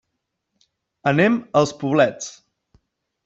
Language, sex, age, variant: Catalan, male, 19-29, Central